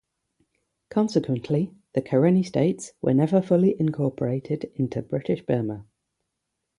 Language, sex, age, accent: English, female, 30-39, England English; yorkshire